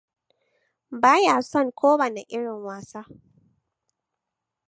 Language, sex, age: Hausa, female, 19-29